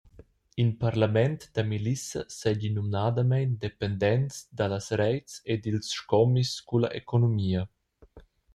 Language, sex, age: Romansh, male, 19-29